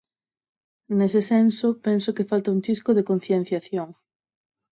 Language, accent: Galician, Normativo (estándar)